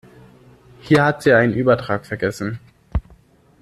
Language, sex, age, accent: German, male, 19-29, Deutschland Deutsch